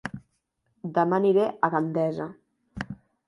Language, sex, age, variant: Catalan, male, 19-29, Central